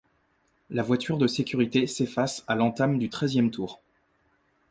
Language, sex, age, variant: French, male, 19-29, Français de métropole